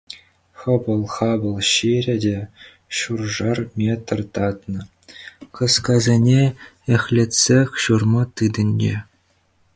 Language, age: Chuvash, 19-29